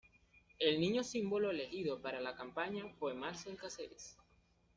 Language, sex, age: Spanish, male, 19-29